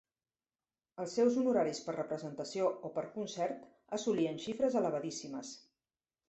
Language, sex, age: Catalan, female, 50-59